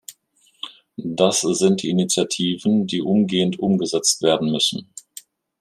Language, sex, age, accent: German, male, 50-59, Deutschland Deutsch